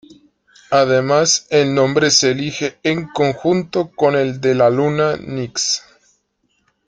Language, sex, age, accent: Spanish, male, 19-29, México